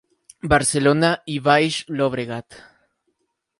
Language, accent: Spanish, México